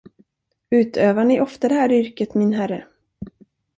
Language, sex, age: Swedish, female, 40-49